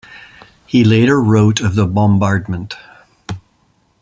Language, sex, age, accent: English, male, 50-59, Canadian English